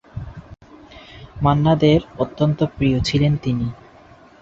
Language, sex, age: Bengali, male, 19-29